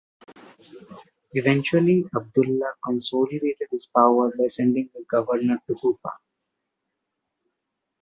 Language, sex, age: English, male, 19-29